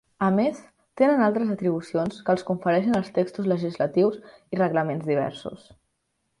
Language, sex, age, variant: Catalan, female, 19-29, Central